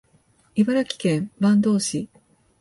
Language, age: Japanese, 40-49